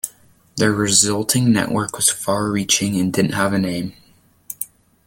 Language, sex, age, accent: English, male, under 19, United States English